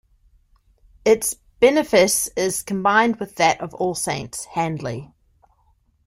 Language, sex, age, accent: English, female, 30-39, New Zealand English